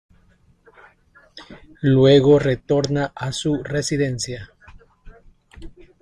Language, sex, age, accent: Spanish, male, 30-39, Andino-Pacífico: Colombia, Perú, Ecuador, oeste de Bolivia y Venezuela andina